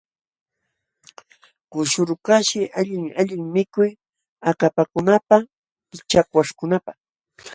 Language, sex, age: Jauja Wanca Quechua, female, 70-79